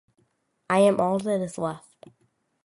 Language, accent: English, United States English